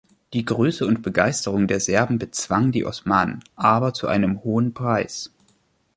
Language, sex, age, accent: German, male, 19-29, Deutschland Deutsch